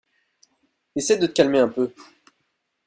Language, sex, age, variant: French, male, 19-29, Français de métropole